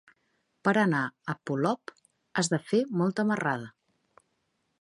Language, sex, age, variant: Catalan, female, 40-49, Central